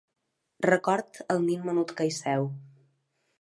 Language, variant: Catalan, Balear